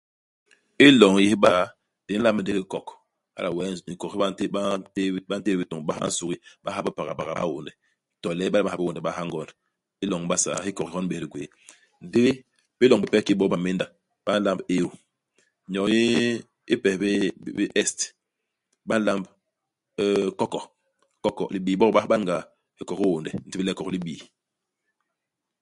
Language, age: Basaa, 40-49